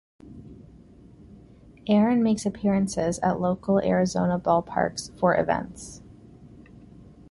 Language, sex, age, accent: English, female, 19-29, Canadian English